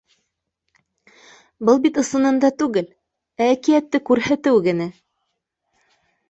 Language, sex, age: Bashkir, female, 30-39